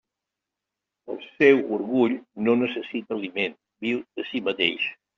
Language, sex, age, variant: Catalan, male, 70-79, Septentrional